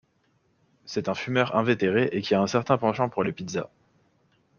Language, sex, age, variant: French, male, 19-29, Français de métropole